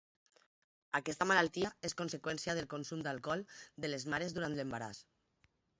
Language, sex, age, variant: Catalan, female, 40-49, Valencià central